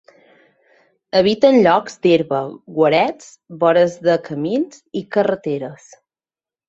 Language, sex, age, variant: Catalan, female, 30-39, Central